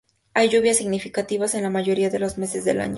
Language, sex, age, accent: Spanish, female, under 19, México